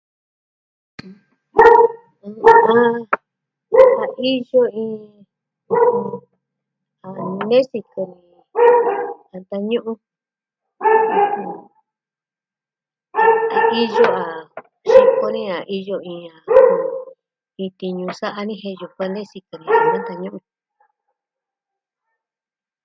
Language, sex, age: Southwestern Tlaxiaco Mixtec, female, 60-69